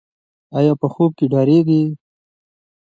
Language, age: Pashto, 19-29